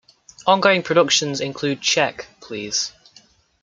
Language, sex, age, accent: English, male, under 19, England English